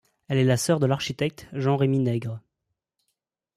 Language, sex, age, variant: French, male, 19-29, Français de métropole